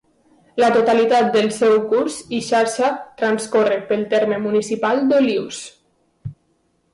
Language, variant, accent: Catalan, Valencià meridional, valencià